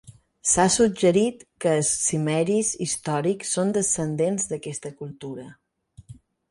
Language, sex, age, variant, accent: Catalan, female, 40-49, Balear, mallorquí